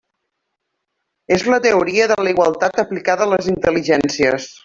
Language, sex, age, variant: Catalan, female, 40-49, Central